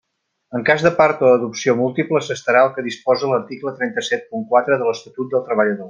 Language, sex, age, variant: Catalan, male, 50-59, Central